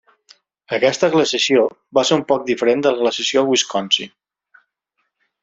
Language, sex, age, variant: Catalan, male, 40-49, Central